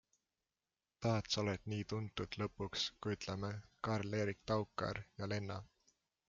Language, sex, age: Estonian, male, 19-29